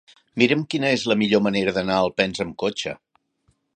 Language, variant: Catalan, Central